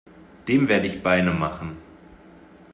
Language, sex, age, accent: German, male, 19-29, Deutschland Deutsch